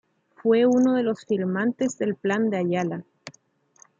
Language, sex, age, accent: Spanish, female, 30-39, Chileno: Chile, Cuyo